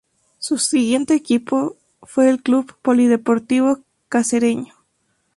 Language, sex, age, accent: Spanish, female, 19-29, México